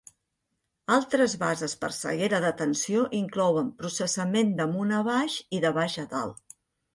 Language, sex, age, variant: Catalan, female, 50-59, Central